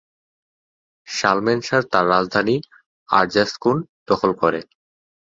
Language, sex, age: Bengali, male, 19-29